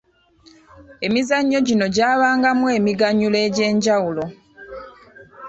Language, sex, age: Ganda, female, 30-39